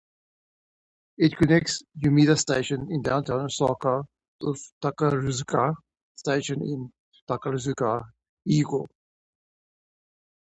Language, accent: English, Southern African (South Africa, Zimbabwe, Namibia)